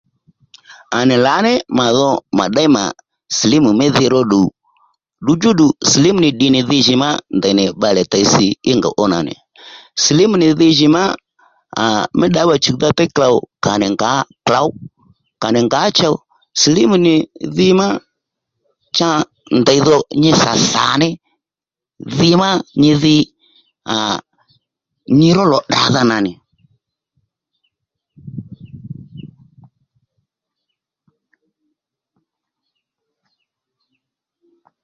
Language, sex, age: Lendu, male, 60-69